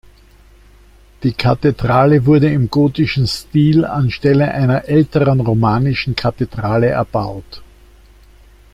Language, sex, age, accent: German, male, 60-69, Österreichisches Deutsch